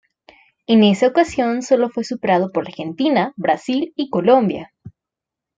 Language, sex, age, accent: Spanish, female, 19-29, México